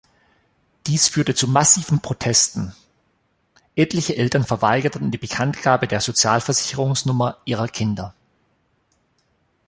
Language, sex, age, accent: German, male, 40-49, Deutschland Deutsch